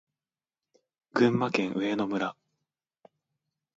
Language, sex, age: Japanese, male, 19-29